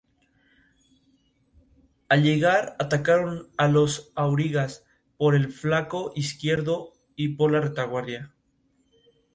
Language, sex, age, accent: Spanish, male, 19-29, México